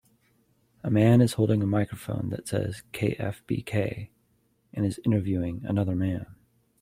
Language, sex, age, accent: English, male, 40-49, United States English